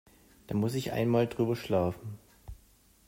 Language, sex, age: German, male, 30-39